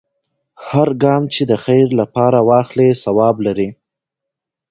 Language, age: Pashto, 19-29